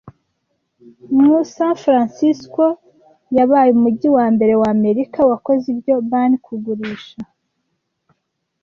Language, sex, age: Kinyarwanda, female, 30-39